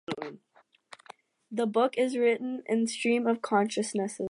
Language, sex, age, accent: English, female, under 19, United States English